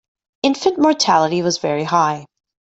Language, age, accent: English, 30-39, England English